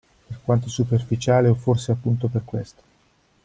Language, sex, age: Italian, male, 40-49